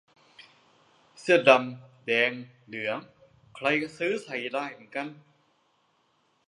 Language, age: Thai, 30-39